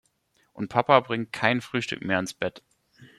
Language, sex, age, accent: German, male, 19-29, Deutschland Deutsch